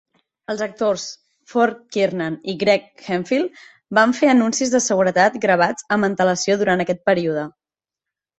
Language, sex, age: Catalan, female, 30-39